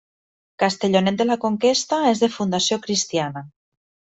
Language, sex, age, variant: Catalan, female, 30-39, Septentrional